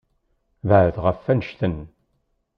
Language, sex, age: Kabyle, male, 40-49